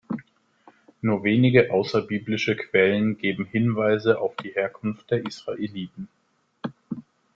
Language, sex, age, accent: German, male, 30-39, Deutschland Deutsch